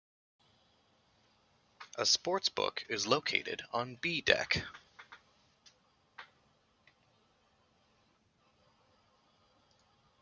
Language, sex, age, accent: English, male, 30-39, Canadian English